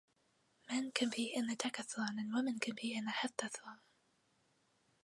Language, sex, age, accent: English, female, under 19, United States English